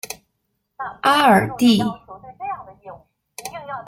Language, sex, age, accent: Chinese, female, 19-29, 出生地：四川省